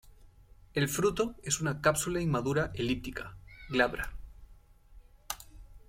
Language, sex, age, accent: Spanish, male, 19-29, Andino-Pacífico: Colombia, Perú, Ecuador, oeste de Bolivia y Venezuela andina